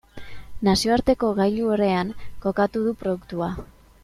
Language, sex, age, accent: Basque, female, 19-29, Mendebalekoa (Araba, Bizkaia, Gipuzkoako mendebaleko herri batzuk)